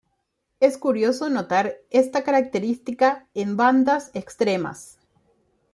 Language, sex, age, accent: Spanish, female, 30-39, Rioplatense: Argentina, Uruguay, este de Bolivia, Paraguay